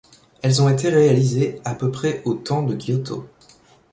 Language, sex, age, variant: French, male, 19-29, Français de métropole